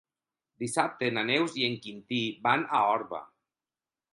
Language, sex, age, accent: Catalan, male, 40-49, valencià